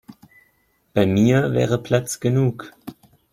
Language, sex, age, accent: German, male, 19-29, Deutschland Deutsch